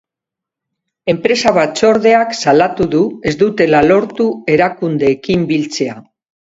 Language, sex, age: Basque, female, 60-69